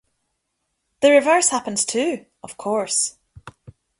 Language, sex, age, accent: English, female, 19-29, Scottish English